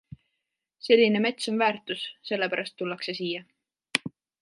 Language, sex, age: Estonian, female, 19-29